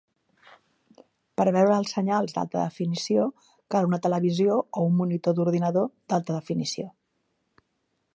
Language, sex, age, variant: Catalan, female, 50-59, Central